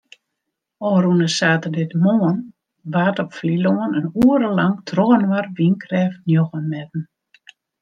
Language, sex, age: Western Frisian, female, 60-69